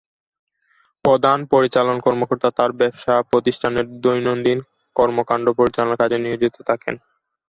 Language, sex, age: Bengali, male, 19-29